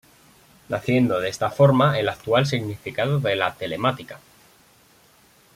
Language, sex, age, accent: Spanish, male, 19-29, España: Centro-Sur peninsular (Madrid, Toledo, Castilla-La Mancha)